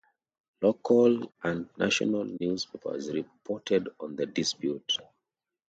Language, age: English, 30-39